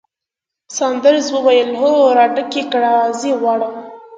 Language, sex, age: Pashto, female, under 19